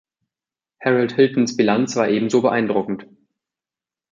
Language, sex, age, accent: German, male, 19-29, Deutschland Deutsch